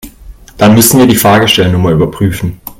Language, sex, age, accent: German, male, 19-29, Deutschland Deutsch